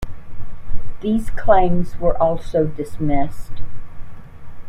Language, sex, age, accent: English, female, 70-79, United States English